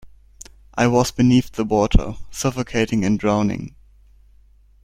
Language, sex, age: English, male, under 19